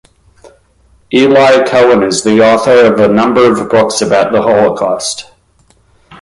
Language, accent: English, United States English